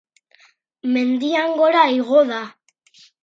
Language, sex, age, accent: Basque, female, under 19, Erdialdekoa edo Nafarra (Gipuzkoa, Nafarroa)